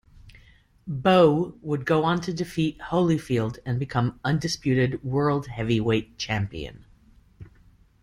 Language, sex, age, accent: English, female, 40-49, United States English